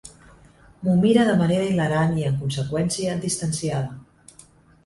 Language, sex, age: Catalan, female, 40-49